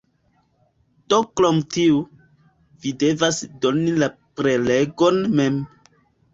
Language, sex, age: Esperanto, male, 19-29